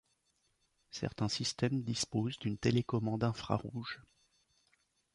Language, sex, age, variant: French, male, 50-59, Français de métropole